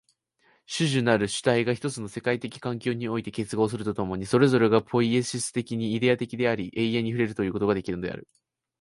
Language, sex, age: Japanese, male, 19-29